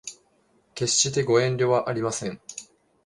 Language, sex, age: Japanese, male, 19-29